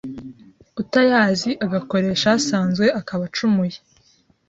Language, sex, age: Kinyarwanda, female, 19-29